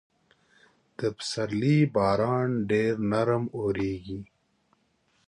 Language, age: Pashto, 30-39